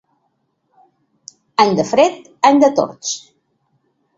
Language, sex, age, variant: Catalan, female, 50-59, Central